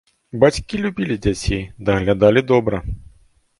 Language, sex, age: Belarusian, male, 40-49